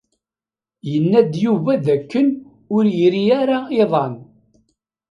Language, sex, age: Kabyle, male, 70-79